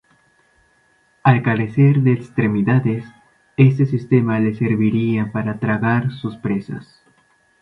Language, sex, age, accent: Spanish, male, 19-29, México